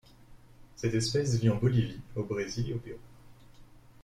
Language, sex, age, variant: French, male, 19-29, Français de métropole